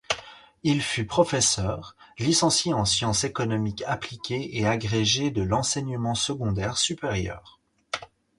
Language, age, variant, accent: French, 19-29, Français d'Europe, Français de Suisse